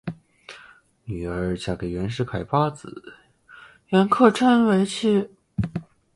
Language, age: Chinese, 19-29